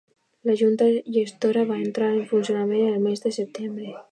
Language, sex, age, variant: Catalan, female, under 19, Alacantí